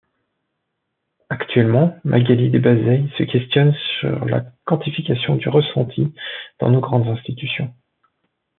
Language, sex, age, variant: French, male, 40-49, Français de métropole